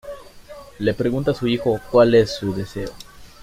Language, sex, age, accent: Spanish, male, under 19, México